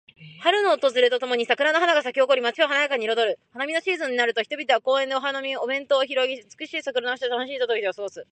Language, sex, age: Japanese, female, 19-29